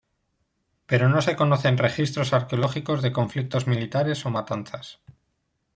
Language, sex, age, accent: Spanish, male, 40-49, España: Norte peninsular (Asturias, Castilla y León, Cantabria, País Vasco, Navarra, Aragón, La Rioja, Guadalajara, Cuenca)